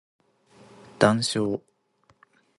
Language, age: Japanese, 19-29